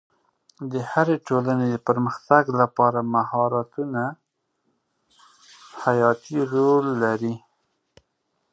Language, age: Pashto, 40-49